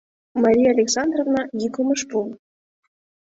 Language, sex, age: Mari, female, 19-29